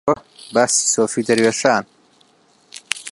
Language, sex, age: Central Kurdish, male, 19-29